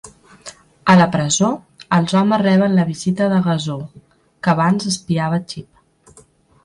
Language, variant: Catalan, Central